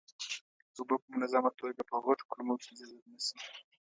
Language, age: Pashto, 19-29